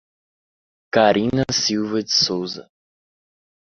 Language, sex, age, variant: Portuguese, male, under 19, Portuguese (Brasil)